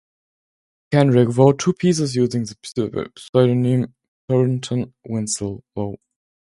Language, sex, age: English, male, under 19